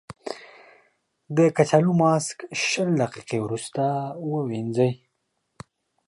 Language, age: Pashto, 19-29